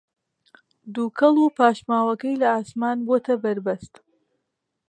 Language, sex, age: Central Kurdish, female, 30-39